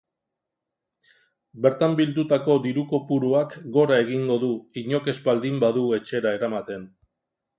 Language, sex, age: Basque, male, 50-59